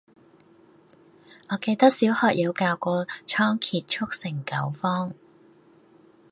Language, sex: Cantonese, female